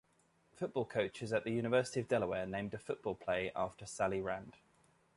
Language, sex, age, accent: English, male, 30-39, England English